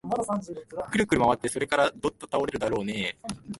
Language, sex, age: Japanese, male, 19-29